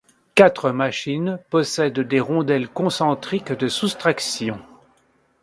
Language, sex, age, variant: French, male, 60-69, Français de métropole